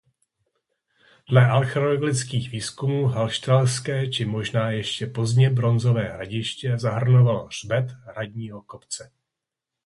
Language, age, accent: Czech, 40-49, pražský